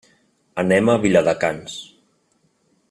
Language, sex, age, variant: Catalan, male, 19-29, Central